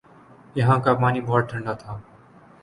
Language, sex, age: Urdu, male, 19-29